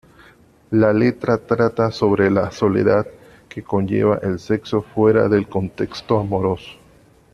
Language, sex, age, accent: Spanish, male, 30-39, Caribe: Cuba, Venezuela, Puerto Rico, República Dominicana, Panamá, Colombia caribeña, México caribeño, Costa del golfo de México